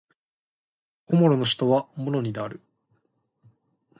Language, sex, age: Japanese, male, 19-29